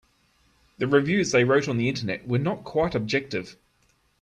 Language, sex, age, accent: English, male, 30-39, Australian English